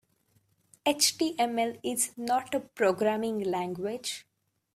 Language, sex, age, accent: English, female, 19-29, India and South Asia (India, Pakistan, Sri Lanka)